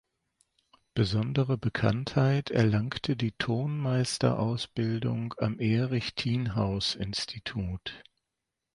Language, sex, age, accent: German, male, 50-59, Deutschland Deutsch